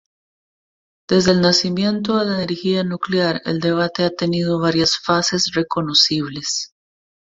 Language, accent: Spanish, América central